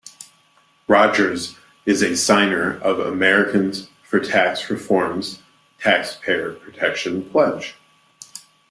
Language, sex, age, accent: English, male, 30-39, United States English